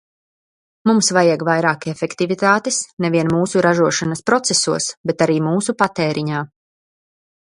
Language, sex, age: Latvian, female, 30-39